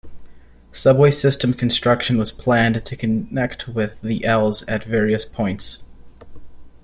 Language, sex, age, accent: English, male, 19-29, United States English